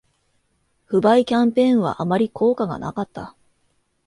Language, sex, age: Japanese, female, 40-49